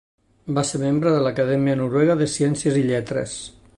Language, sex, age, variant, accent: Catalan, male, 60-69, Nord-Occidental, nord-occidental